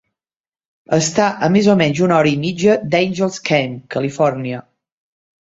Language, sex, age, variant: Catalan, female, 50-59, Central